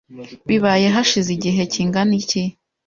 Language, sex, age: Kinyarwanda, female, 19-29